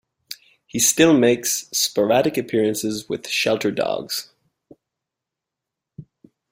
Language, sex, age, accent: English, male, 19-29, Irish English